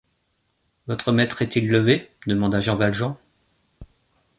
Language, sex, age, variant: French, male, 40-49, Français de métropole